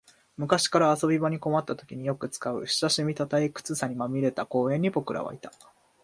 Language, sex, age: Japanese, male, 19-29